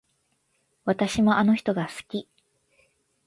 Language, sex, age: Japanese, female, 19-29